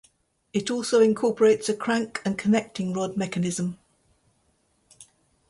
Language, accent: English, England English